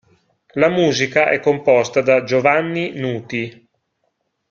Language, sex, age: Italian, male, 40-49